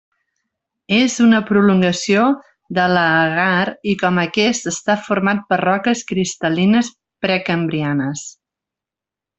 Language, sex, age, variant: Catalan, female, 40-49, Central